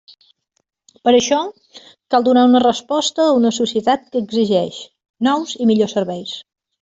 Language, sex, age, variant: Catalan, female, 40-49, Central